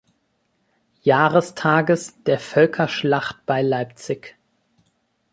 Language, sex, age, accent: German, male, 19-29, Deutschland Deutsch